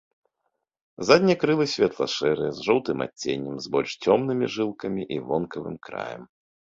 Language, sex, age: Belarusian, male, 30-39